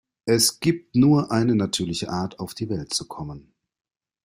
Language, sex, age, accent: German, male, 30-39, Deutschland Deutsch